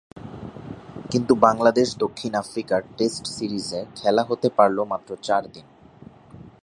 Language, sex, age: Bengali, male, 19-29